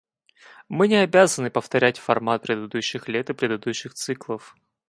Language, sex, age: Russian, male, 19-29